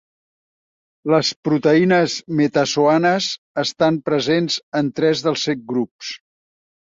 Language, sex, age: Catalan, male, 70-79